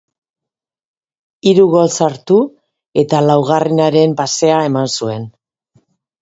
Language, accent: Basque, Mendebalekoa (Araba, Bizkaia, Gipuzkoako mendebaleko herri batzuk)